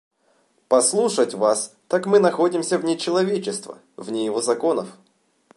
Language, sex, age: Russian, male, 19-29